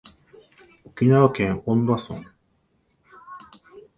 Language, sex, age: Japanese, male, 40-49